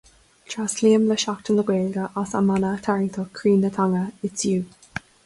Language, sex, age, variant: Irish, female, 19-29, Gaeilge na Mumhan